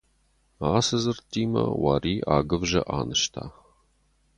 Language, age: Ossetic, 30-39